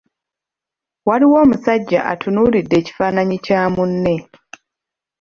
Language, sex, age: Ganda, female, 30-39